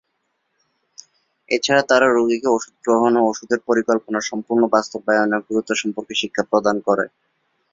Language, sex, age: Bengali, male, 19-29